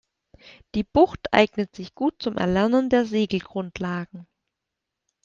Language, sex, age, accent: German, female, 30-39, Deutschland Deutsch